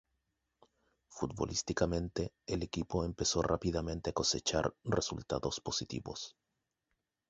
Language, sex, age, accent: Spanish, male, 19-29, Chileno: Chile, Cuyo